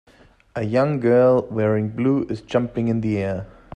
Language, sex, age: English, male, 30-39